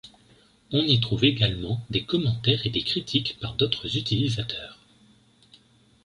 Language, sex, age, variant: French, male, 30-39, Français de métropole